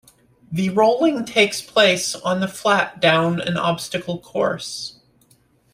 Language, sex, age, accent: English, female, 30-39, United States English